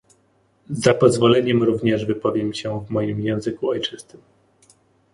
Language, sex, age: Polish, male, 19-29